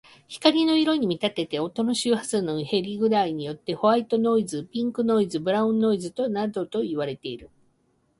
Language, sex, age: Japanese, female, 50-59